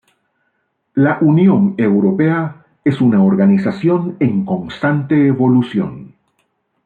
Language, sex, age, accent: Spanish, male, 50-59, América central